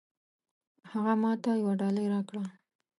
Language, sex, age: Pashto, female, 30-39